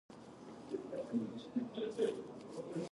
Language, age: Japanese, 19-29